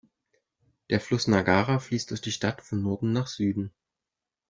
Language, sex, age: German, male, 19-29